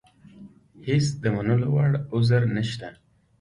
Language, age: Pashto, 19-29